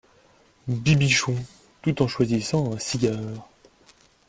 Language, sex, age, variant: French, male, 19-29, Français de métropole